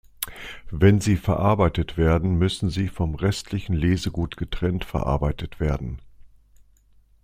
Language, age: German, 60-69